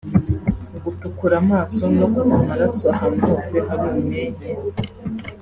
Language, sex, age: Kinyarwanda, female, under 19